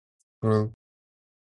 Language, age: English, 19-29